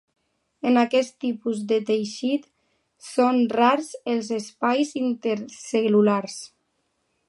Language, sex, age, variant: Catalan, female, under 19, Alacantí